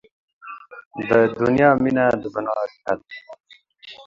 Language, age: Pashto, 30-39